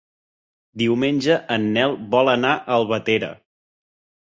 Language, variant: Catalan, Central